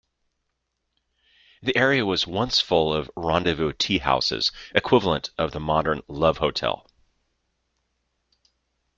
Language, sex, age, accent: English, male, 50-59, United States English